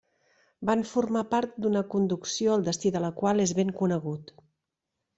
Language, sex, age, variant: Catalan, female, 50-59, Central